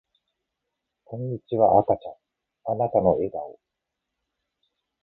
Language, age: Japanese, 50-59